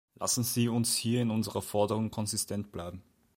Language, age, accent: German, 19-29, Österreichisches Deutsch